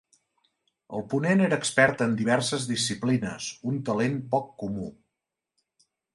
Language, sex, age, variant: Catalan, male, 40-49, Central